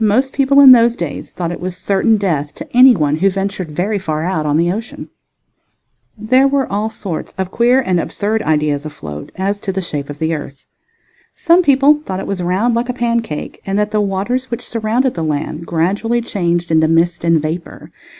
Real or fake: real